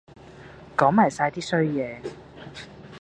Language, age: Cantonese, 19-29